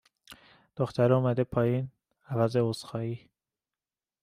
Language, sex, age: Persian, male, 19-29